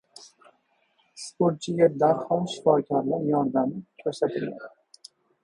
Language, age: Uzbek, 19-29